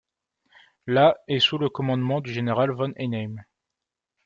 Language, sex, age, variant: French, male, 19-29, Français de métropole